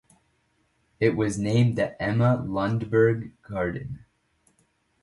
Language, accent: English, United States English